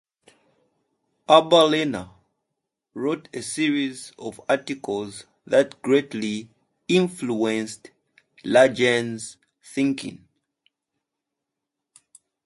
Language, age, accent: English, 19-29, United States English; England English